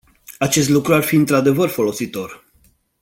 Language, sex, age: Romanian, male, 30-39